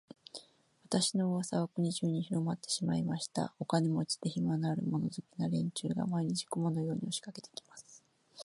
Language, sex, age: Japanese, female, 50-59